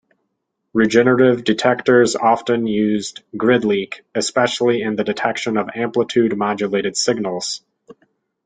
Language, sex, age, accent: English, male, 30-39, United States English